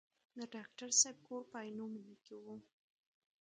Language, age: Pashto, under 19